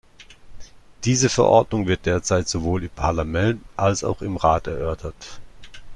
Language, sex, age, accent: German, male, 30-39, Deutschland Deutsch